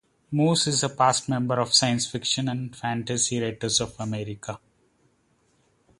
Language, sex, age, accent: English, male, 30-39, India and South Asia (India, Pakistan, Sri Lanka)